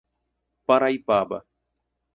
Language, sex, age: Portuguese, male, 19-29